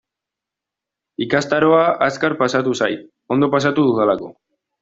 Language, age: Basque, 19-29